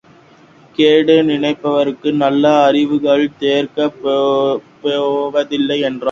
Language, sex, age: Tamil, male, under 19